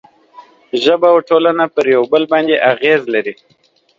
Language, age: Pashto, 30-39